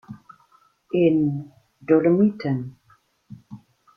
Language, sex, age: German, female, 60-69